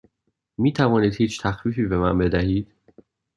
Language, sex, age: Persian, male, 19-29